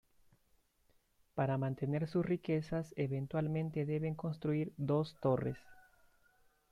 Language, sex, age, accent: Spanish, male, 19-29, Andino-Pacífico: Colombia, Perú, Ecuador, oeste de Bolivia y Venezuela andina